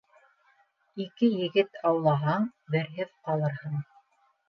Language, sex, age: Bashkir, female, 40-49